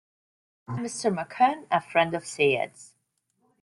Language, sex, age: English, female, 40-49